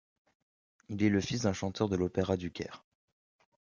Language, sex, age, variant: French, male, 19-29, Français de métropole